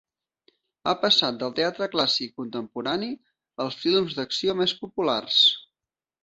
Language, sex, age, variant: Catalan, male, 30-39, Central